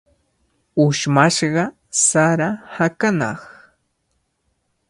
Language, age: Cajatambo North Lima Quechua, 19-29